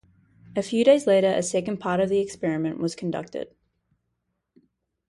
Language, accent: English, New Zealand English